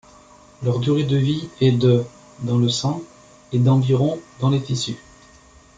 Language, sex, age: French, male, 50-59